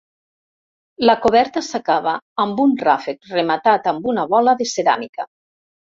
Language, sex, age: Catalan, female, 60-69